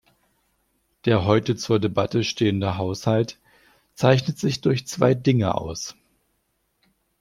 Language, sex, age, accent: German, male, 40-49, Deutschland Deutsch